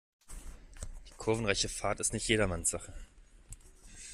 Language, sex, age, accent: German, male, 30-39, Deutschland Deutsch